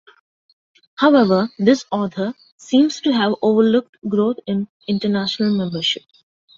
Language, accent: English, India and South Asia (India, Pakistan, Sri Lanka)